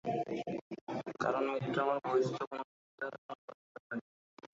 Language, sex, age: Bengali, male, 19-29